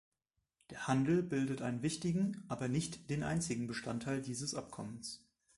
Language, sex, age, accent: German, male, 19-29, Deutschland Deutsch